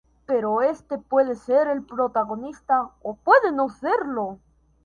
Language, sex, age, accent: Spanish, male, under 19, Andino-Pacífico: Colombia, Perú, Ecuador, oeste de Bolivia y Venezuela andina